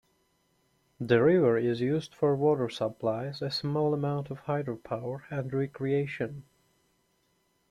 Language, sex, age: English, male, 19-29